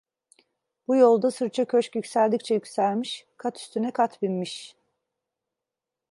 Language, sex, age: Turkish, female, 40-49